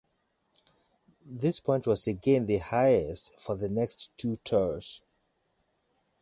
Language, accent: English, Canadian English